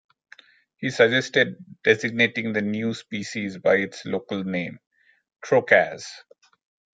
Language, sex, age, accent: English, male, 40-49, India and South Asia (India, Pakistan, Sri Lanka)